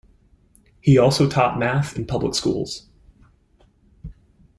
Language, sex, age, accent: English, male, 19-29, United States English